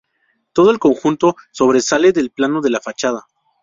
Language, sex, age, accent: Spanish, male, 19-29, México